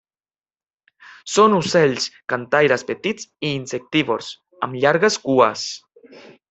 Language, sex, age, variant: Catalan, male, 19-29, Central